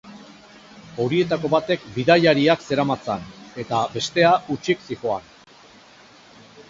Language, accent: Basque, Erdialdekoa edo Nafarra (Gipuzkoa, Nafarroa)